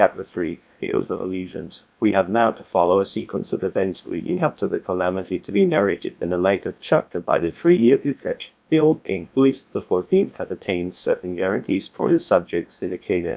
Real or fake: fake